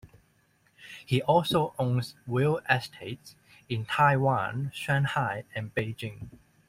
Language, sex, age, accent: English, male, 19-29, Hong Kong English